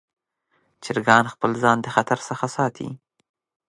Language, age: Pashto, 19-29